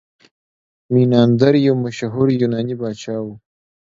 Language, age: Pashto, under 19